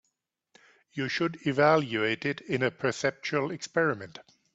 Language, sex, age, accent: English, male, 50-59, United States English